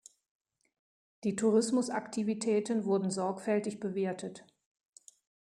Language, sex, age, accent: German, female, 60-69, Deutschland Deutsch